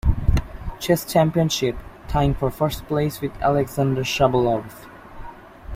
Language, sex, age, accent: English, male, under 19, United States English